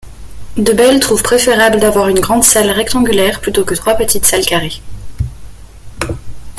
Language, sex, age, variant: French, female, 19-29, Français de métropole